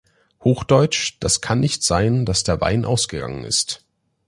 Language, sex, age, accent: German, male, 19-29, Deutschland Deutsch